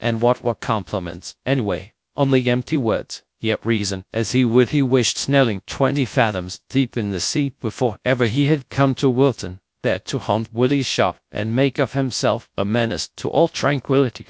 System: TTS, GradTTS